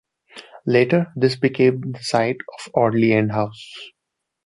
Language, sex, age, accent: English, male, 19-29, India and South Asia (India, Pakistan, Sri Lanka)